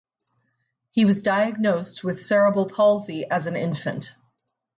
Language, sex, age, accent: English, female, 30-39, United States English